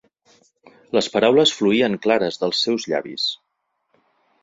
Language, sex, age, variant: Catalan, male, 40-49, Central